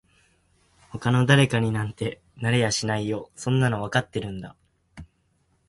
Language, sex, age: Japanese, male, 19-29